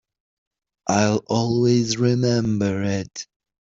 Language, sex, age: English, male, 30-39